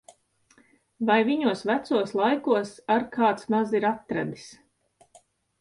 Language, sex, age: Latvian, female, 40-49